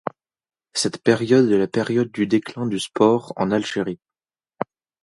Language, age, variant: French, under 19, Français de métropole